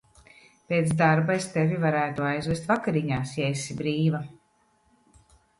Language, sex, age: Latvian, female, 50-59